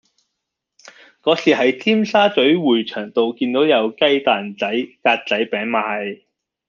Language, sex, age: Cantonese, male, 30-39